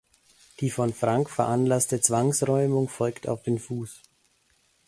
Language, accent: German, Deutschland Deutsch